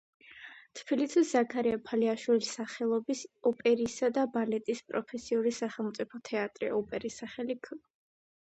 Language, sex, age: Georgian, female, under 19